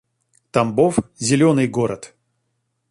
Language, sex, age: Russian, male, 40-49